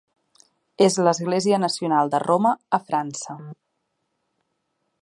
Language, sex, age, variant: Catalan, female, 30-39, Central